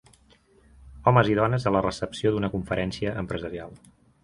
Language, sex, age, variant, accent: Catalan, male, 30-39, Central, tarragoní